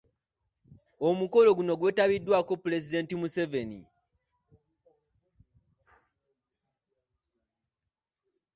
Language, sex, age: Ganda, male, 19-29